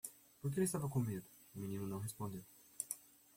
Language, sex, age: Portuguese, male, 19-29